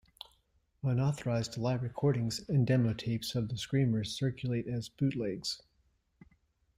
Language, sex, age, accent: English, male, 40-49, United States English